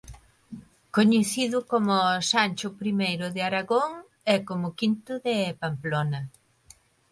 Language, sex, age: Galician, female, 50-59